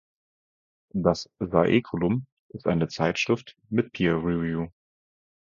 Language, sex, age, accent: German, male, 30-39, Deutschland Deutsch